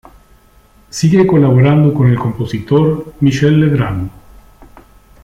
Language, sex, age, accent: Spanish, male, 50-59, Rioplatense: Argentina, Uruguay, este de Bolivia, Paraguay